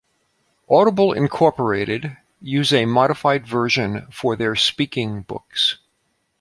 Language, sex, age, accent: English, male, 50-59, United States English